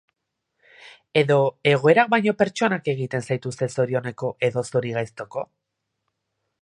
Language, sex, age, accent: Basque, male, 19-29, Erdialdekoa edo Nafarra (Gipuzkoa, Nafarroa)